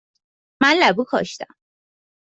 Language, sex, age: Persian, female, 30-39